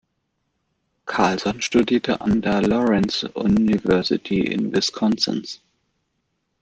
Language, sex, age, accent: German, male, under 19, Deutschland Deutsch